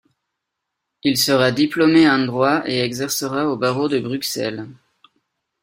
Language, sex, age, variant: French, male, 30-39, Français de métropole